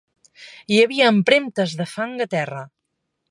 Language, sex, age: Catalan, female, 40-49